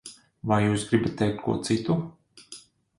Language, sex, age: Latvian, male, 30-39